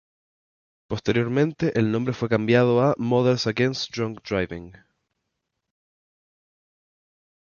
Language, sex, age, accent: Spanish, male, 19-29, España: Islas Canarias